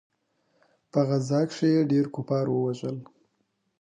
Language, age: Pashto, 19-29